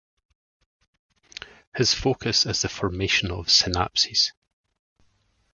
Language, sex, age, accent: English, male, 50-59, Scottish English